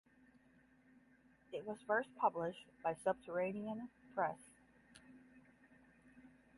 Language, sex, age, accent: English, female, 40-49, United States English; Midwestern